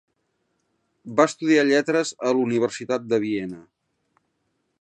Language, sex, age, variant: Catalan, male, 50-59, Central